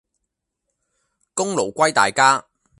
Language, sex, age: Cantonese, male, 19-29